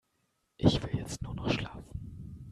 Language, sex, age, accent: German, male, 19-29, Deutschland Deutsch